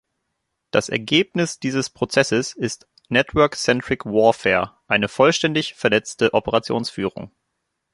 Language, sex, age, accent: German, male, 30-39, Deutschland Deutsch